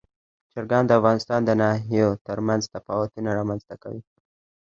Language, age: Pashto, under 19